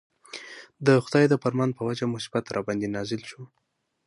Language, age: Pashto, 19-29